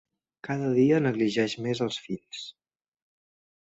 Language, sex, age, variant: Catalan, male, 19-29, Central